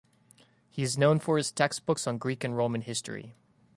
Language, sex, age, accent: English, male, 19-29, United States English